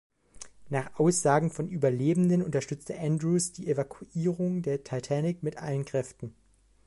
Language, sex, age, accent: German, male, 19-29, Deutschland Deutsch